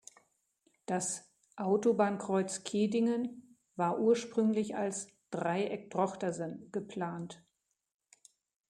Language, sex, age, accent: German, female, 60-69, Deutschland Deutsch